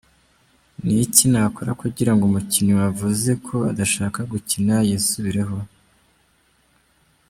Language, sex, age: Kinyarwanda, male, 30-39